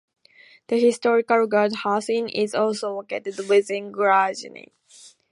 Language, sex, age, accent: English, female, under 19, England English